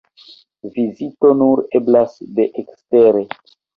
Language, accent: Esperanto, Internacia